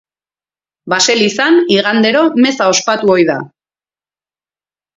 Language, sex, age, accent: Basque, female, 40-49, Erdialdekoa edo Nafarra (Gipuzkoa, Nafarroa)